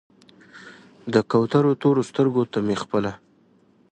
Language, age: Pashto, 19-29